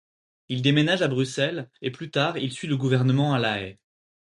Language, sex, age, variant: French, male, 19-29, Français de métropole